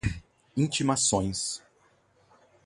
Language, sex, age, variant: Portuguese, male, 30-39, Portuguese (Brasil)